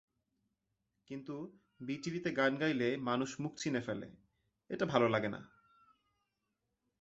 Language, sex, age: Bengali, male, 19-29